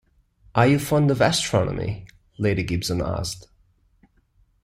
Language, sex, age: English, male, 30-39